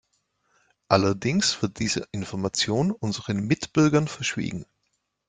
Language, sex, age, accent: German, male, 40-49, Österreichisches Deutsch